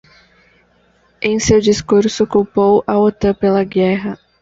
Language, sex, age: Portuguese, female, 19-29